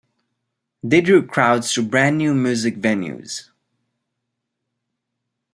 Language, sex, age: English, male, 50-59